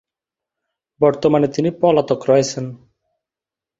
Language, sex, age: Bengali, male, 19-29